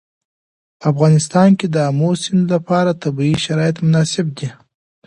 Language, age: Pashto, 30-39